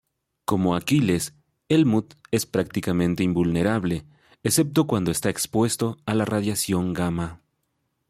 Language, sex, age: Spanish, male, 40-49